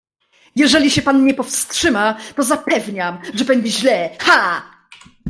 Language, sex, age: Polish, female, 19-29